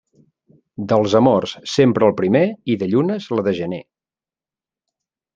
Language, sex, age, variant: Catalan, male, 40-49, Central